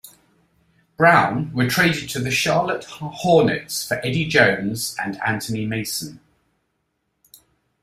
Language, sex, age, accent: English, male, 50-59, England English